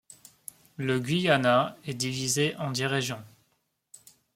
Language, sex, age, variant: French, male, 19-29, Français de métropole